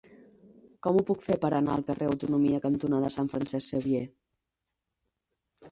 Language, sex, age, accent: Catalan, female, 40-49, estàndard